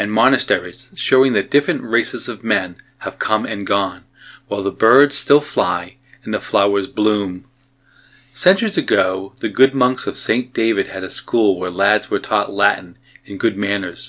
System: none